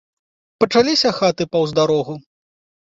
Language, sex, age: Belarusian, male, 30-39